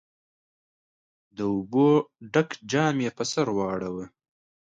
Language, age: Pashto, 19-29